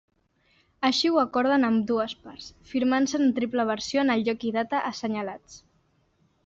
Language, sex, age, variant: Catalan, female, under 19, Central